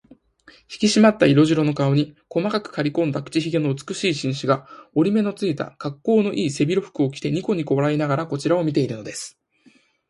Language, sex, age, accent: Japanese, male, 19-29, 標準語